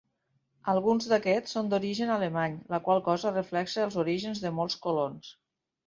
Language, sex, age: Catalan, female, 50-59